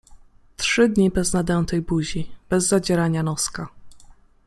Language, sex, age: Polish, female, 19-29